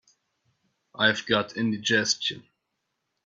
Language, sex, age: English, male, 19-29